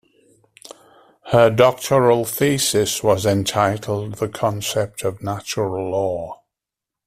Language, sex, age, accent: English, male, 70-79, England English